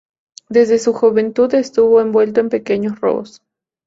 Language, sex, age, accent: Spanish, female, 19-29, México